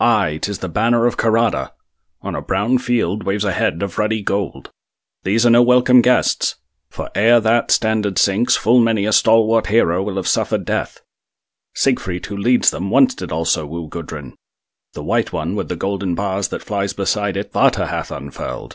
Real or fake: real